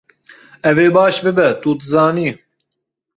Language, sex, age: Kurdish, male, 30-39